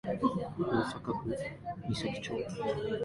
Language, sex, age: Japanese, male, 19-29